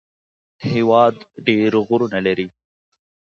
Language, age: Pashto, 19-29